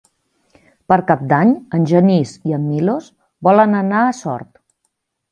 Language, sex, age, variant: Catalan, female, 40-49, Central